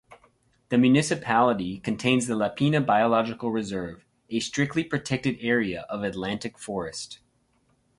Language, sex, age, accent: English, male, 30-39, United States English